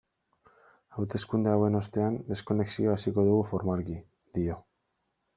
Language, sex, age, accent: Basque, male, 19-29, Erdialdekoa edo Nafarra (Gipuzkoa, Nafarroa)